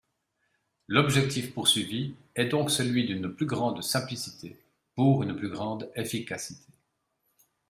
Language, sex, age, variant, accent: French, male, 50-59, Français d'Europe, Français de Suisse